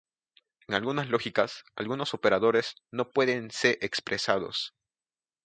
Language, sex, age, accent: Spanish, male, under 19, Andino-Pacífico: Colombia, Perú, Ecuador, oeste de Bolivia y Venezuela andina